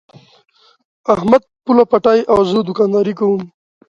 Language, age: Pashto, 19-29